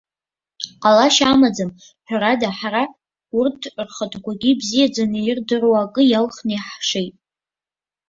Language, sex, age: Abkhazian, female, under 19